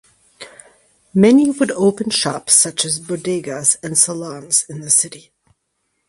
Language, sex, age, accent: English, female, 60-69, United States English